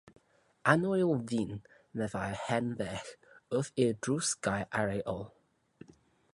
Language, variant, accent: Welsh, South-Eastern Welsh, Y Deyrnas Unedig Cymraeg